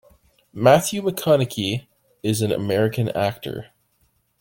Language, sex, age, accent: English, male, 30-39, Canadian English